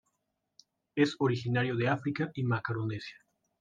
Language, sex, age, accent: Spanish, male, 19-29, México